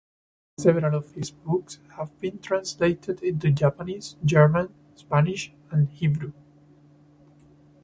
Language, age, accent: English, 19-29, United States English